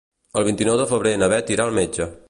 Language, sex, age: Catalan, male, 40-49